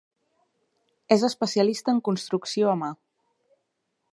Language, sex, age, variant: Catalan, female, 30-39, Central